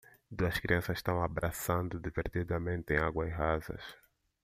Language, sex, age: Portuguese, male, 30-39